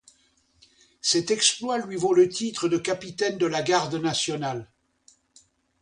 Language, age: French, 70-79